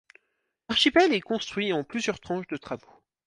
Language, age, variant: French, 19-29, Français de métropole